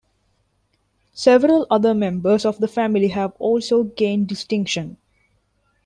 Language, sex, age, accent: English, female, 19-29, India and South Asia (India, Pakistan, Sri Lanka)